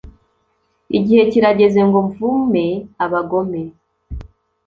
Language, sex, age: Kinyarwanda, female, 19-29